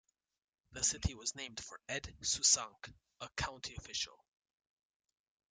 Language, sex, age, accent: English, male, 19-29, United States English